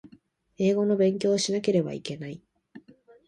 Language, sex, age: Japanese, female, 19-29